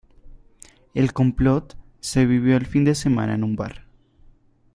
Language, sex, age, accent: Spanish, male, under 19, Andino-Pacífico: Colombia, Perú, Ecuador, oeste de Bolivia y Venezuela andina